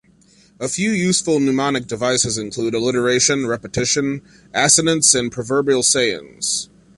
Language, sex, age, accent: English, male, 19-29, United States English